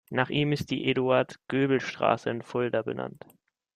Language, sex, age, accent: German, male, 19-29, Deutschland Deutsch